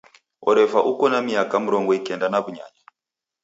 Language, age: Taita, 19-29